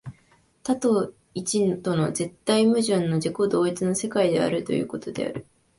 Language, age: Japanese, 19-29